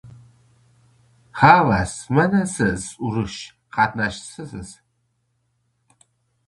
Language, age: Uzbek, 30-39